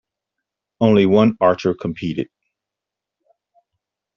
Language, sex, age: English, male, 60-69